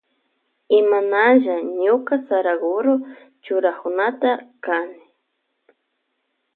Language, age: Loja Highland Quichua, 19-29